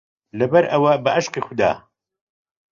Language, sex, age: Central Kurdish, male, 50-59